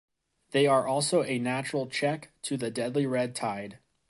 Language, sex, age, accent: English, male, 30-39, United States English